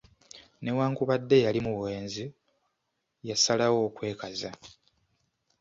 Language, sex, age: Ganda, male, 19-29